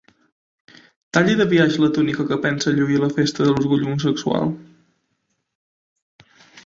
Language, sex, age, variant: Catalan, male, 19-29, Central